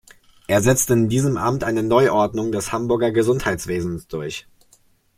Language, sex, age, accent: German, male, under 19, Deutschland Deutsch